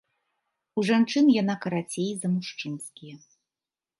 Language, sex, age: Belarusian, female, 30-39